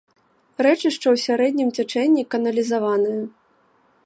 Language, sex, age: Belarusian, female, 19-29